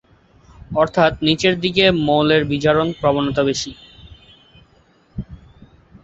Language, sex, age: Bengali, male, under 19